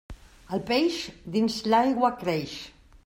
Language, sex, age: Catalan, female, 40-49